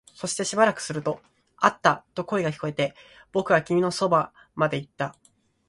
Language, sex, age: Japanese, male, 19-29